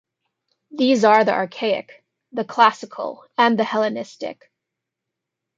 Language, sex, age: English, female, 19-29